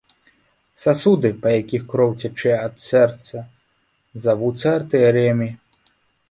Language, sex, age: Belarusian, male, 19-29